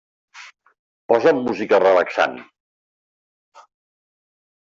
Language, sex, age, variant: Catalan, male, 70-79, Central